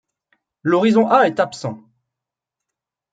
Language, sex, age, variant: French, male, 19-29, Français de métropole